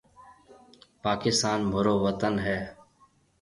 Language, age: Marwari (Pakistan), 30-39